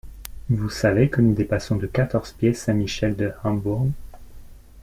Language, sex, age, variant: French, male, 30-39, Français de métropole